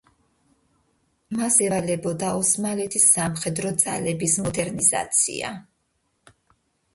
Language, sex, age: Georgian, female, 40-49